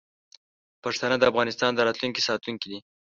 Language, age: Pashto, under 19